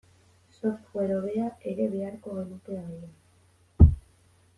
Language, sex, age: Basque, female, 19-29